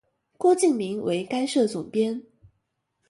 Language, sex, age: Chinese, female, 19-29